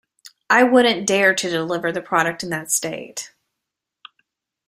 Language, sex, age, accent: English, female, 50-59, United States English